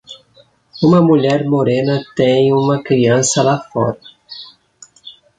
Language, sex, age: Portuguese, male, 19-29